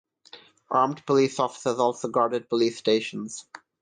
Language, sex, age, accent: English, male, 19-29, India and South Asia (India, Pakistan, Sri Lanka)